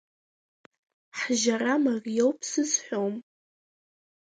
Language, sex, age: Abkhazian, female, under 19